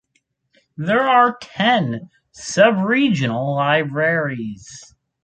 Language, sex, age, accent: English, male, under 19, United States English